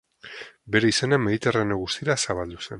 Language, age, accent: Basque, 40-49, Mendebalekoa (Araba, Bizkaia, Gipuzkoako mendebaleko herri batzuk)